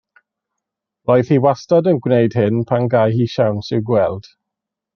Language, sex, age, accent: Welsh, male, 30-39, Y Deyrnas Unedig Cymraeg